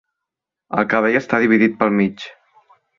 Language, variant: Catalan, Central